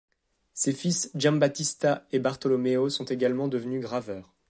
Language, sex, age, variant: French, male, 19-29, Français de métropole